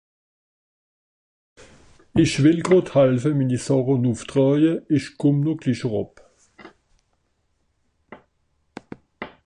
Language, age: Swiss German, 60-69